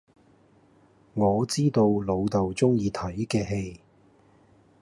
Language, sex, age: Cantonese, male, 40-49